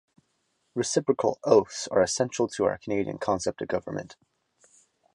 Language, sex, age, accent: English, male, 19-29, United States English